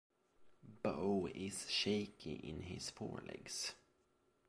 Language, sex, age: English, male, 19-29